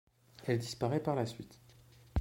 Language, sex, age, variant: French, male, under 19, Français de métropole